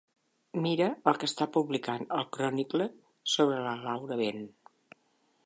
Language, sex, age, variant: Catalan, female, 60-69, Central